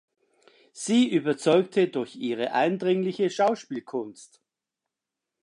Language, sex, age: German, male, 50-59